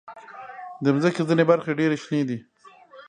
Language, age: Pashto, 40-49